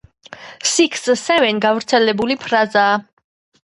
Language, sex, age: Georgian, male, 30-39